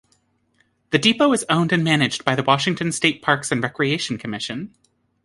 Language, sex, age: English, female, 30-39